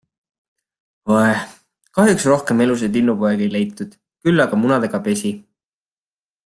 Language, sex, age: Estonian, male, 19-29